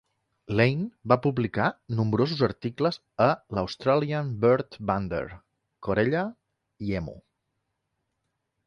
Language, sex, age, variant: Catalan, male, 40-49, Central